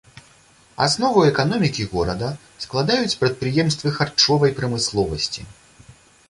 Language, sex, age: Belarusian, male, 30-39